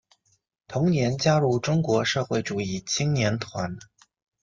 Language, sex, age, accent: Chinese, male, 40-49, 出生地：上海市